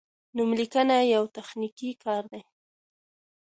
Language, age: Pashto, 30-39